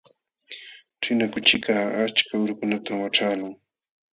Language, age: Jauja Wanca Quechua, 40-49